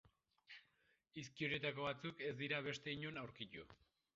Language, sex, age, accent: Basque, female, 30-39, Mendebalekoa (Araba, Bizkaia, Gipuzkoako mendebaleko herri batzuk)